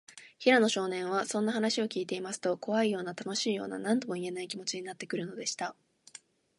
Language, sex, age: Japanese, female, 19-29